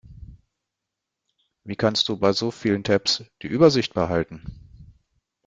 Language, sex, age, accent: German, male, 50-59, Deutschland Deutsch